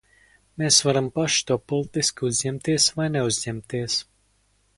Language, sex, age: Latvian, male, under 19